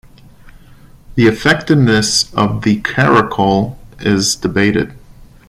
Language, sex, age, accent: English, male, 30-39, United States English